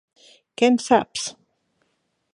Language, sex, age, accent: Catalan, female, 50-59, central; septentrional